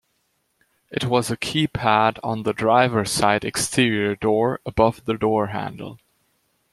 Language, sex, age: English, male, under 19